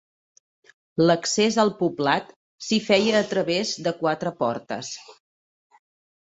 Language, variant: Catalan, Septentrional